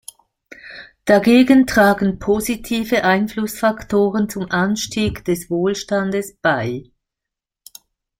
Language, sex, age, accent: German, female, 60-69, Schweizerdeutsch